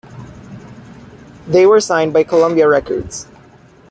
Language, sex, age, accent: English, male, 19-29, Filipino